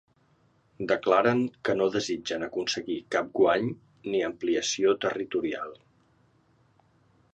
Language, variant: Catalan, Central